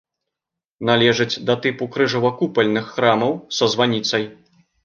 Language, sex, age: Belarusian, male, 30-39